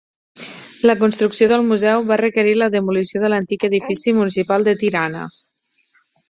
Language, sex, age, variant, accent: Catalan, female, 30-39, Nord-Occidental, Lleidatà